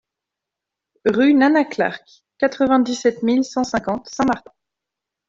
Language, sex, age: French, female, 19-29